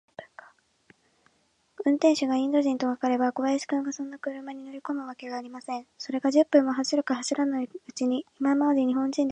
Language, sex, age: Japanese, female, 19-29